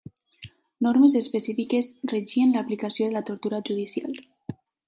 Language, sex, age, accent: Catalan, female, 19-29, valencià